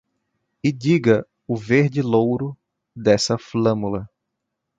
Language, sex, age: Portuguese, male, 19-29